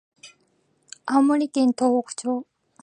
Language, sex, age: Japanese, female, 19-29